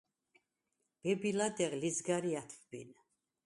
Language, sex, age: Svan, female, 70-79